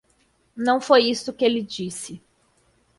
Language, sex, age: Portuguese, female, 30-39